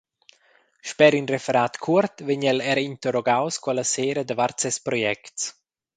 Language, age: Romansh, 30-39